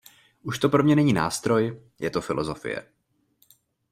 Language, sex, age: Czech, male, 19-29